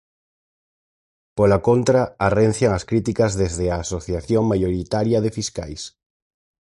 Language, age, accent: Galician, 30-39, Oriental (común en zona oriental)